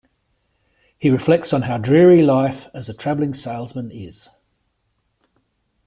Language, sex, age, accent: English, male, 50-59, Australian English